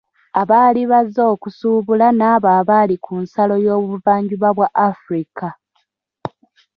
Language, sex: Ganda, female